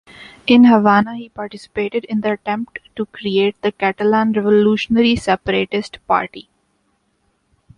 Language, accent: English, India and South Asia (India, Pakistan, Sri Lanka)